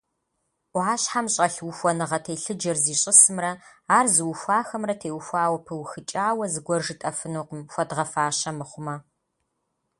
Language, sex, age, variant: Kabardian, female, 30-39, Адыгэбзэ (Къэбэрдей, Кирил, псоми зэдай)